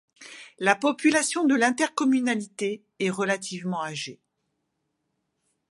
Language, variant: French, Français de métropole